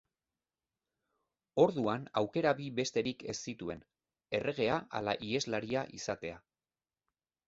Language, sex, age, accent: Basque, male, 40-49, Mendebalekoa (Araba, Bizkaia, Gipuzkoako mendebaleko herri batzuk)